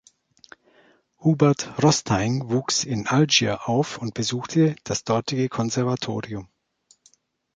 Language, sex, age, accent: German, male, 40-49, Deutschland Deutsch